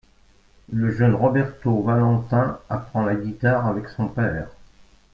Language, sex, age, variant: French, male, 60-69, Français de métropole